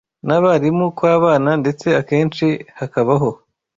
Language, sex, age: Kinyarwanda, male, 19-29